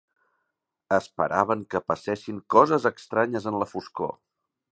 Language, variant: Catalan, Central